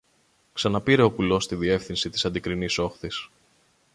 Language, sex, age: Greek, male, 30-39